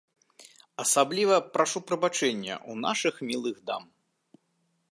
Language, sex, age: Belarusian, male, 40-49